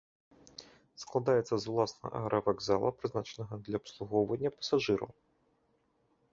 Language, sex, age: Belarusian, male, 30-39